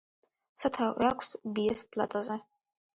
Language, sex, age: Georgian, female, 19-29